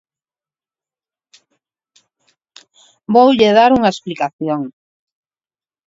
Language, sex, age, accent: Galician, female, 40-49, Normativo (estándar)